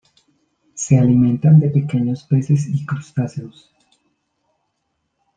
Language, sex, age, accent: Spanish, male, 30-39, Andino-Pacífico: Colombia, Perú, Ecuador, oeste de Bolivia y Venezuela andina